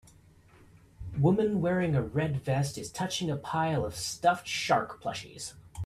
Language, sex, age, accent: English, male, 30-39, United States English